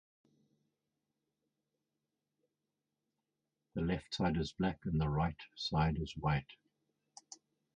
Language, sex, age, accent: English, male, 60-69, England English